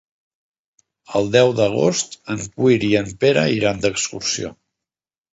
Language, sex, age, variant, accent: Catalan, male, 40-49, Central, central